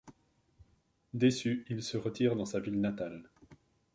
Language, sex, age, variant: French, male, 40-49, Français de métropole